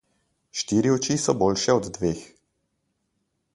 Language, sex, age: Slovenian, male, 40-49